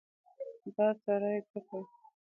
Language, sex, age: Pashto, female, 19-29